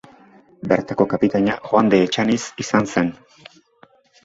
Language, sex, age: Basque, male, 50-59